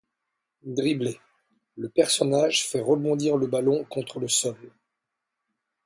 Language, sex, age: French, male, 50-59